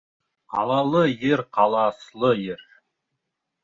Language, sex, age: Bashkir, male, 19-29